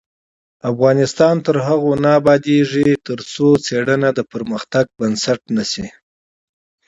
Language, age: Pashto, 30-39